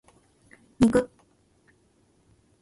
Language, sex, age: Japanese, female, 19-29